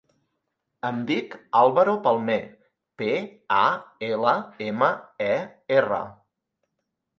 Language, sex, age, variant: Catalan, male, 40-49, Central